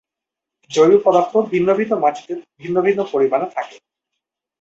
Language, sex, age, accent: Bengali, male, 19-29, Bangladeshi